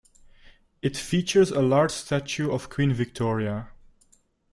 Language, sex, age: English, male, 19-29